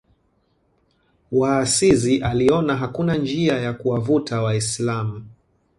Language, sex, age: Swahili, male, 30-39